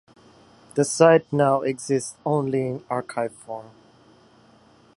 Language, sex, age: English, male, 19-29